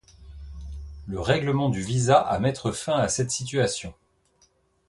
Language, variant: French, Français de métropole